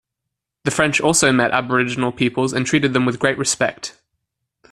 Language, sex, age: English, male, 19-29